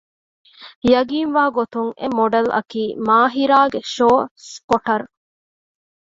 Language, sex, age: Divehi, female, 30-39